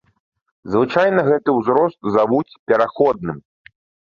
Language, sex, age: Belarusian, male, 30-39